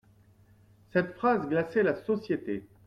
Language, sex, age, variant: French, male, 40-49, Français de métropole